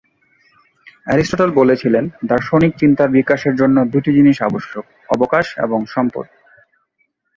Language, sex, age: Bengali, male, 19-29